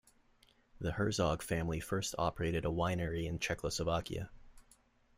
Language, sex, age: English, male, 19-29